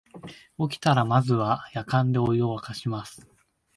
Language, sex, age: Japanese, male, 19-29